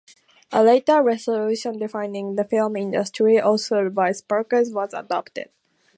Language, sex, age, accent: English, female, under 19, England English